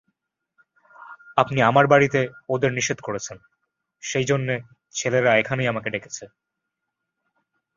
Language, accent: Bengali, Native